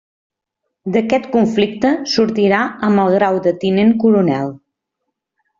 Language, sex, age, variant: Catalan, female, 40-49, Central